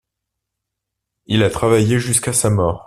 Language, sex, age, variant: French, male, 30-39, Français de métropole